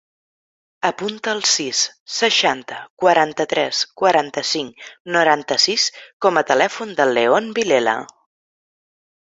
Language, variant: Catalan, Central